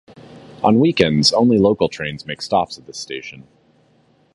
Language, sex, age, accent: English, male, 30-39, United States English